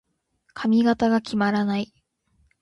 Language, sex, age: Japanese, female, 19-29